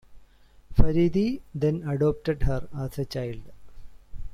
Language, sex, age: English, male, 40-49